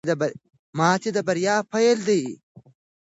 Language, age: Pashto, under 19